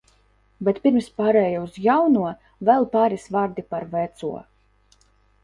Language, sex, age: Latvian, female, 19-29